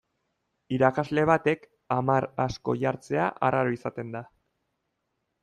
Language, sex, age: Basque, male, 30-39